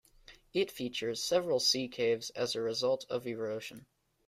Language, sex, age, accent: English, male, 19-29, United States English